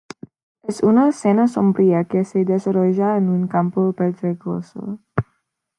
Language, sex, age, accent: Spanish, female, under 19, México